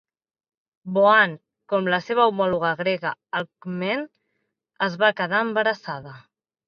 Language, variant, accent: Catalan, Central, central